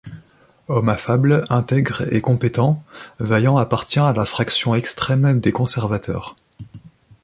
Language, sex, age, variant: French, male, 30-39, Français de métropole